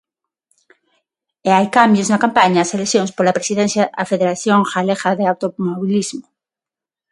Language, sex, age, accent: Galician, female, 40-49, Atlántico (seseo e gheada); Neofalante